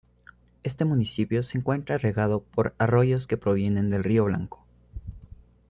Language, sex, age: Spanish, male, under 19